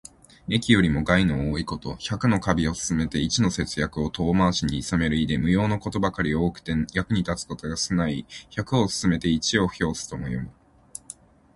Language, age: Japanese, 19-29